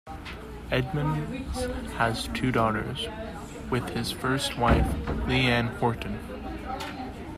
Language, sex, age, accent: English, male, under 19, United States English